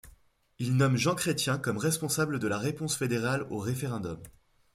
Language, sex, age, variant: French, male, 19-29, Français de métropole